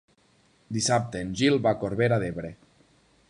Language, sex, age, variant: Catalan, male, 19-29, Nord-Occidental